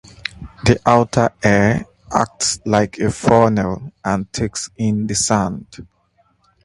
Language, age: English, 30-39